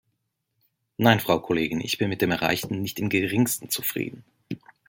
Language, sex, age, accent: German, male, 19-29, Schweizerdeutsch